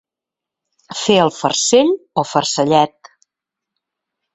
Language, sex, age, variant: Catalan, female, 60-69, Central